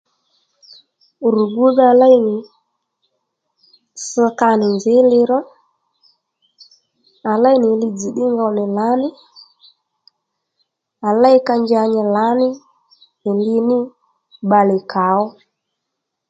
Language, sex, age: Lendu, female, 30-39